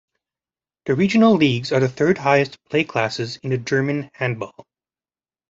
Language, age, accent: English, 30-39, Canadian English